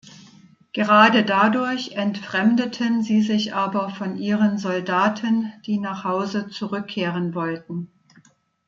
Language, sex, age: German, female, 60-69